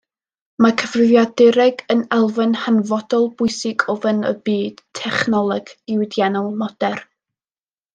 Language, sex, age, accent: Welsh, female, under 19, Y Deyrnas Unedig Cymraeg